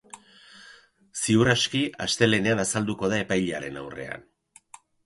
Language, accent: Basque, Erdialdekoa edo Nafarra (Gipuzkoa, Nafarroa)